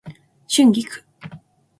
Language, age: Japanese, 19-29